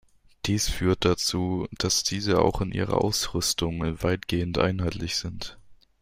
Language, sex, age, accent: German, male, under 19, Deutschland Deutsch